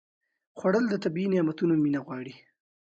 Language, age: Pashto, 19-29